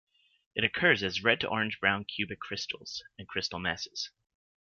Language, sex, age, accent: English, male, 30-39, United States English